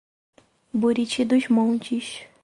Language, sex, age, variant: Portuguese, female, 19-29, Portuguese (Brasil)